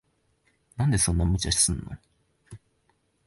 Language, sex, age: Japanese, male, 19-29